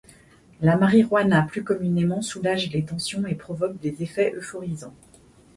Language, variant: French, Français de métropole